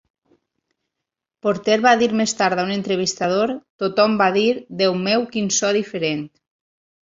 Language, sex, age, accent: Catalan, female, 40-49, valencià